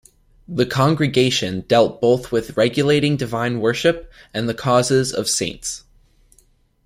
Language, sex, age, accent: English, male, under 19, United States English